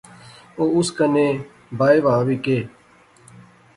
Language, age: Pahari-Potwari, 30-39